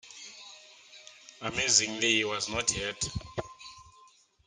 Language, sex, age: English, male, 19-29